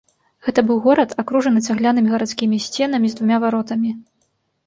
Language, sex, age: Belarusian, female, 30-39